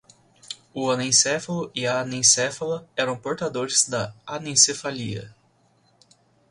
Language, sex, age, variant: Portuguese, male, 19-29, Portuguese (Brasil)